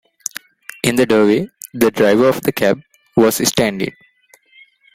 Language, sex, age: English, male, 19-29